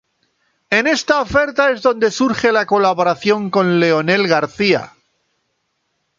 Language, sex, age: Spanish, female, 70-79